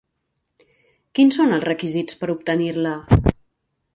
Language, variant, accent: Catalan, Central, central